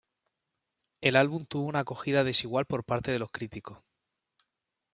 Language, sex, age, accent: Spanish, male, 30-39, España: Sur peninsular (Andalucia, Extremadura, Murcia)